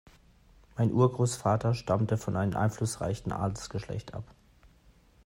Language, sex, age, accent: German, male, 19-29, Deutschland Deutsch